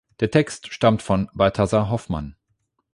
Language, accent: German, Deutschland Deutsch